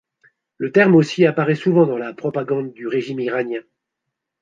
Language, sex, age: French, male, 60-69